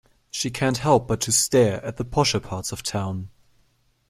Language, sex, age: English, male, 19-29